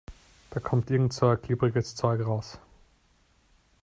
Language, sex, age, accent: German, male, 30-39, Österreichisches Deutsch